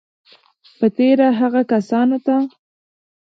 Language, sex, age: Pashto, female, 19-29